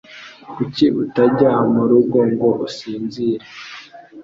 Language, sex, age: Kinyarwanda, male, under 19